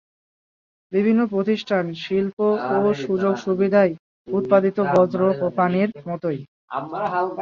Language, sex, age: Bengali, male, 40-49